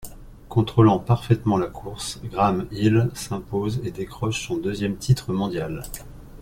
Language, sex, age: French, male, 50-59